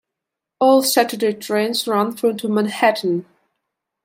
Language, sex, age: English, female, 19-29